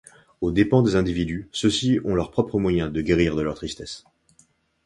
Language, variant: French, Français de métropole